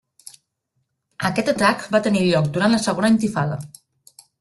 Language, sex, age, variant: Catalan, female, 19-29, Nord-Occidental